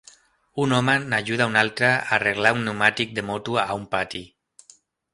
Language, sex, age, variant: Catalan, male, 40-49, Central